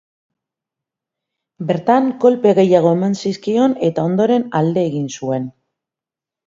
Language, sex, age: Basque, female, 50-59